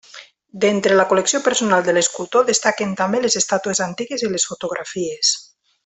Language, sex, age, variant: Catalan, female, 30-39, Nord-Occidental